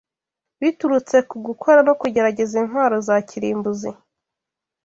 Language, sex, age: Kinyarwanda, female, 19-29